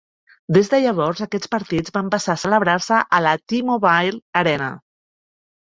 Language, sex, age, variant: Catalan, female, 40-49, Central